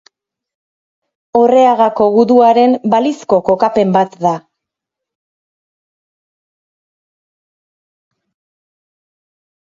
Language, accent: Basque, Erdialdekoa edo Nafarra (Gipuzkoa, Nafarroa)